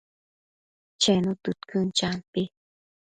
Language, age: Matsés, 30-39